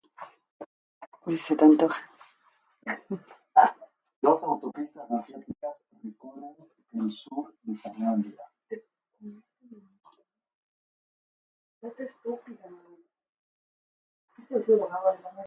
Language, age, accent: Spanish, 30-39, México